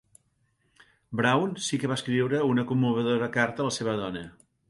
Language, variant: Catalan, Central